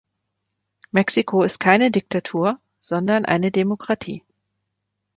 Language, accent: German, Deutschland Deutsch